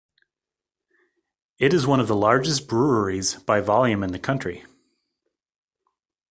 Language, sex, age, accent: English, male, 40-49, United States English